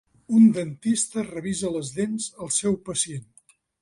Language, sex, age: Catalan, male, 60-69